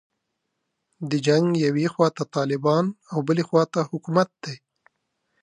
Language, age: Pashto, 19-29